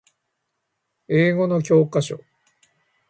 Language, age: Japanese, 50-59